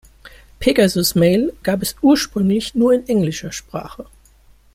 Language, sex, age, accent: German, male, 19-29, Deutschland Deutsch